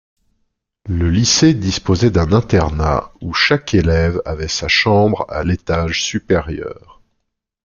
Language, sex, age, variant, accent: French, male, 30-39, Français d'Europe, Français de Suisse